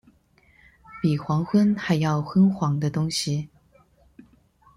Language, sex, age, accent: Chinese, female, 40-49, 出生地：臺北市